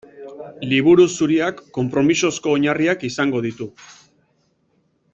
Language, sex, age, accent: Basque, male, 40-49, Mendebalekoa (Araba, Bizkaia, Gipuzkoako mendebaleko herri batzuk)